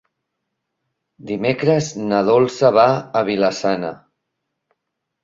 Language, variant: Catalan, Central